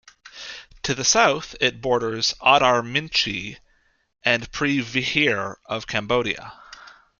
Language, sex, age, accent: English, male, 30-39, Canadian English